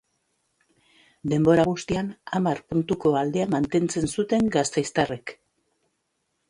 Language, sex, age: Basque, female, 50-59